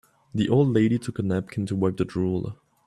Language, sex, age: English, male, 19-29